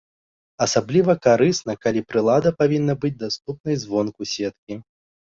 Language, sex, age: Belarusian, male, 19-29